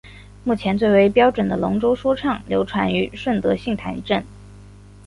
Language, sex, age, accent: Chinese, female, 19-29, 出生地：广东省